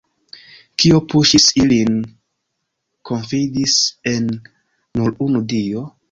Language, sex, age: Esperanto, male, 19-29